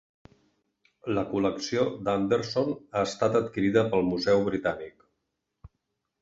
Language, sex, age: Catalan, male, 60-69